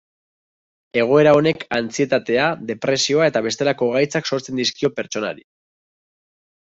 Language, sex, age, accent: Basque, male, 19-29, Mendebalekoa (Araba, Bizkaia, Gipuzkoako mendebaleko herri batzuk)